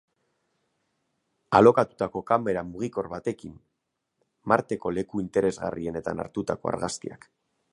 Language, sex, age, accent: Basque, male, 30-39, Mendebalekoa (Araba, Bizkaia, Gipuzkoako mendebaleko herri batzuk)